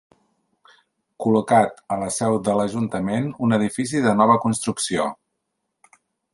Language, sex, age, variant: Catalan, male, 40-49, Central